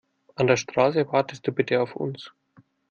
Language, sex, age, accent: German, male, 30-39, Deutschland Deutsch